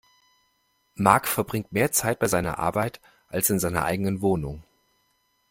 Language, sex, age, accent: German, male, 40-49, Deutschland Deutsch